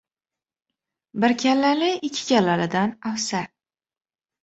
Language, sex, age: Uzbek, female, 19-29